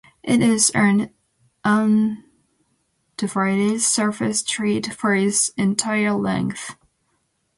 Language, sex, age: English, female, 19-29